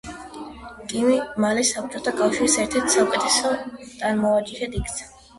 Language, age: Georgian, 19-29